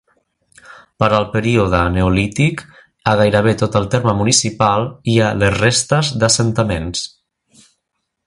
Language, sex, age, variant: Catalan, male, 19-29, Central